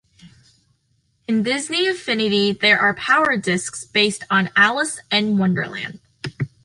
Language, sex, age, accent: English, female, under 19, United States English